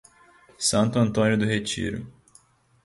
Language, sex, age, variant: Portuguese, male, 19-29, Portuguese (Brasil)